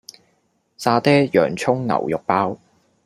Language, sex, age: Cantonese, male, 19-29